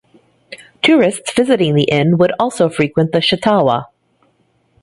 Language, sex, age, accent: English, female, 30-39, Canadian English